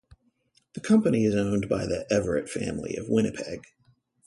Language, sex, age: English, male, 40-49